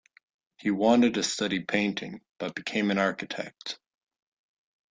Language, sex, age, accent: English, male, under 19, United States English